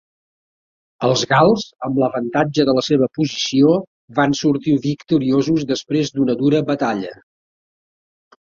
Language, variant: Catalan, Central